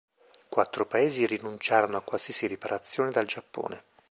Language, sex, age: Italian, male, 50-59